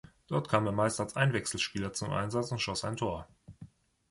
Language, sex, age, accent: German, male, 30-39, Deutschland Deutsch